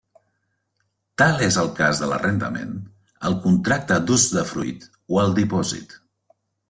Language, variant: Catalan, Central